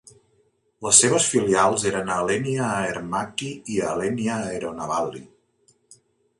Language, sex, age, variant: Catalan, male, 40-49, Central